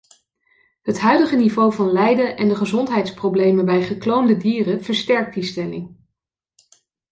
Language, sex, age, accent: Dutch, female, 40-49, Nederlands Nederlands